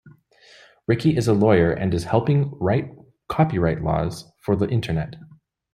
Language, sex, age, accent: English, male, 19-29, United States English